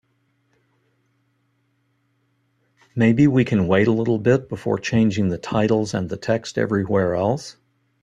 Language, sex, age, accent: English, male, 60-69, United States English